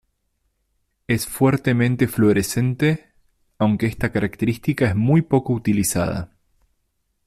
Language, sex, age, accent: Spanish, male, 30-39, Rioplatense: Argentina, Uruguay, este de Bolivia, Paraguay